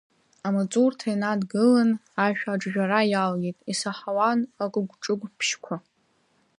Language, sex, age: Abkhazian, female, under 19